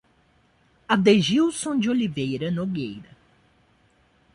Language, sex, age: Portuguese, male, 19-29